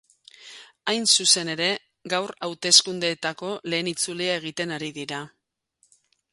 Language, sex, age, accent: Basque, female, 40-49, Mendebalekoa (Araba, Bizkaia, Gipuzkoako mendebaleko herri batzuk)